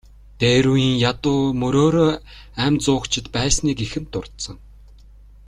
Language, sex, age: Mongolian, male, 19-29